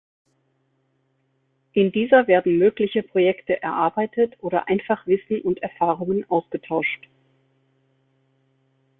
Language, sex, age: German, female, 30-39